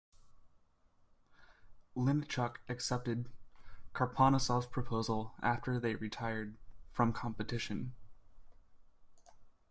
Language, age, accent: English, 19-29, United States English